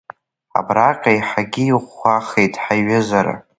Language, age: Abkhazian, under 19